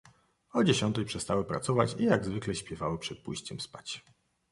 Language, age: Polish, 40-49